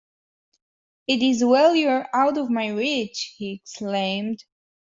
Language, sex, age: English, female, 19-29